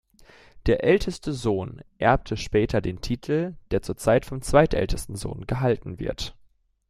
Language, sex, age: German, male, 19-29